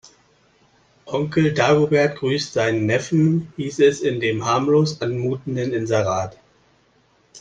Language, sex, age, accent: German, male, 30-39, Deutschland Deutsch